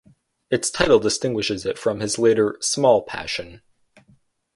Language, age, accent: English, 19-29, United States English